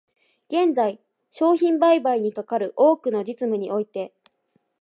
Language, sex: Japanese, female